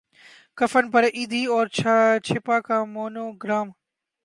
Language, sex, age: Urdu, male, 19-29